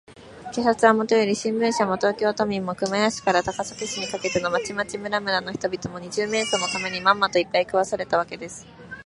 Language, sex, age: Japanese, female, 19-29